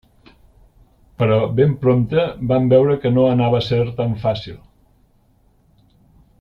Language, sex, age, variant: Catalan, male, 60-69, Central